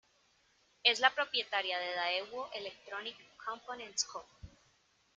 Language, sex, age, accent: Spanish, female, 30-39, Caribe: Cuba, Venezuela, Puerto Rico, República Dominicana, Panamá, Colombia caribeña, México caribeño, Costa del golfo de México